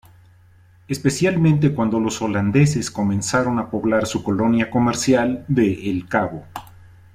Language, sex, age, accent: Spanish, male, 50-59, México